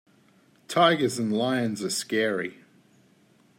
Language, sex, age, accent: English, male, 30-39, Australian English